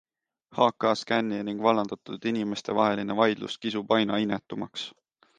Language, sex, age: Estonian, male, 19-29